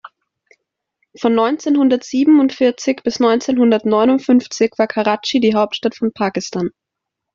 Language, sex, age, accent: German, female, under 19, Österreichisches Deutsch